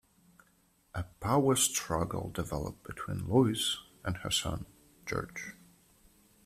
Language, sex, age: English, male, 30-39